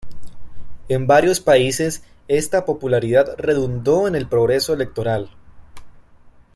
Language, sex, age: Spanish, male, 19-29